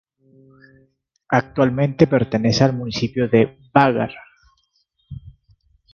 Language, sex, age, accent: Spanish, male, 40-49, Caribe: Cuba, Venezuela, Puerto Rico, República Dominicana, Panamá, Colombia caribeña, México caribeño, Costa del golfo de México